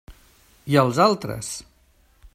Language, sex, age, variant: Catalan, male, 60-69, Nord-Occidental